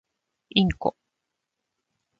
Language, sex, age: Japanese, female, 50-59